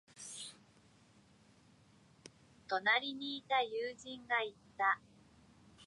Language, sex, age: Japanese, male, 19-29